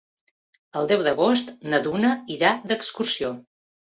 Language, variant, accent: Catalan, Central, central